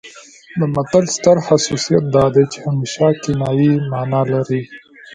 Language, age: Pashto, 19-29